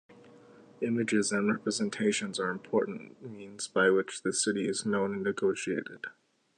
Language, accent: English, United States English